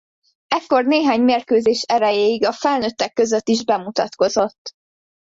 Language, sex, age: Hungarian, female, under 19